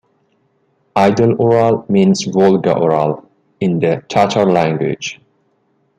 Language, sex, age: English, male, 30-39